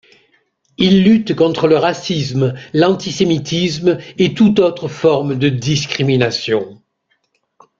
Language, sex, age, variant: French, male, 50-59, Français de métropole